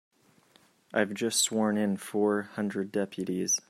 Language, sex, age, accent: English, male, 19-29, United States English